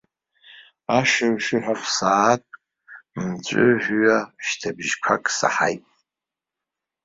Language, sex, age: Abkhazian, male, 60-69